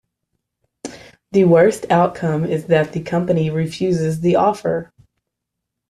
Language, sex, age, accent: English, female, 19-29, United States English